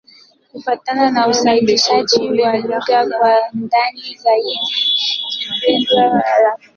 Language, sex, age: Swahili, female, 19-29